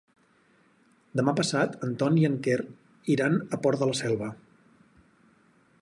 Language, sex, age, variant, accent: Catalan, male, 40-49, Central, central